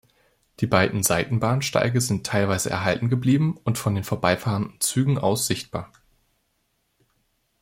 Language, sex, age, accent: German, male, 19-29, Deutschland Deutsch